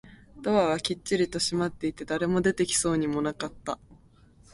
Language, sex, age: Japanese, female, under 19